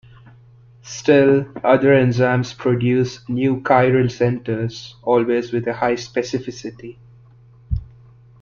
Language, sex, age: English, male, 19-29